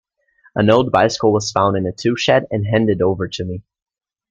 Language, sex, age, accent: English, male, under 19, United States English